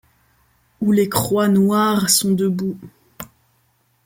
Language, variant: French, Français de métropole